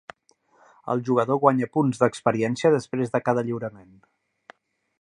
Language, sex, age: Catalan, male, 40-49